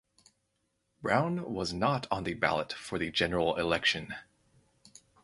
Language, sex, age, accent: English, male, 19-29, United States English